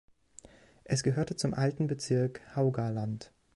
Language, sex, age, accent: German, male, 19-29, Deutschland Deutsch